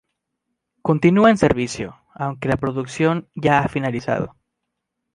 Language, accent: Spanish, México